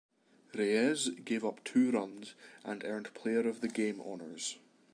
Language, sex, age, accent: English, male, 19-29, Scottish English